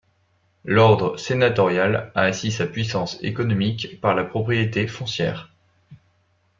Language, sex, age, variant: French, male, 19-29, Français de métropole